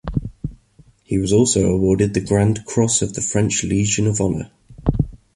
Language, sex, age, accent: English, male, 30-39, England English